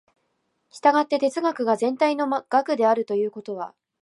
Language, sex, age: Japanese, female, 19-29